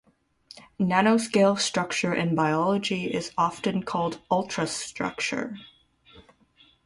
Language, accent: English, Canadian English